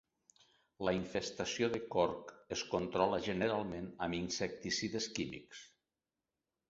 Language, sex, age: Catalan, male, 50-59